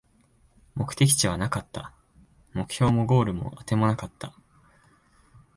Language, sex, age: Japanese, male, 19-29